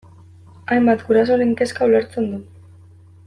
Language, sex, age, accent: Basque, female, 19-29, Erdialdekoa edo Nafarra (Gipuzkoa, Nafarroa)